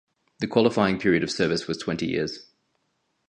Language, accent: English, Australian English